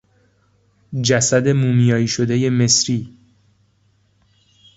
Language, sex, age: Persian, male, 19-29